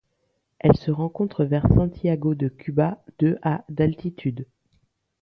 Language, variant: French, Français de métropole